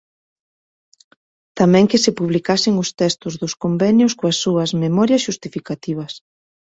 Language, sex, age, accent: Galician, female, 40-49, Normativo (estándar)